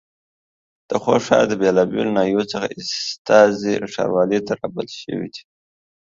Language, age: Pashto, under 19